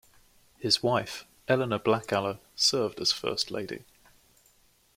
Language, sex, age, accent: English, male, 19-29, England English